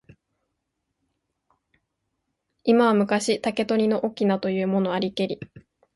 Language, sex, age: Japanese, female, 19-29